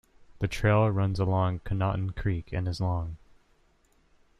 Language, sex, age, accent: English, male, under 19, United States English